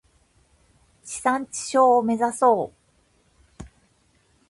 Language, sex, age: Japanese, female, 30-39